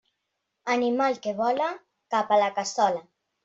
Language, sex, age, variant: Catalan, female, 40-49, Central